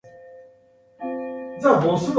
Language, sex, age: Japanese, female, 19-29